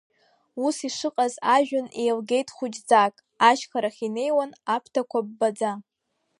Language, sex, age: Abkhazian, female, under 19